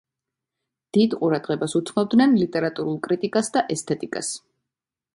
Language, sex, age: Georgian, female, 30-39